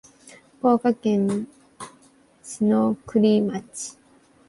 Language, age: Japanese, 19-29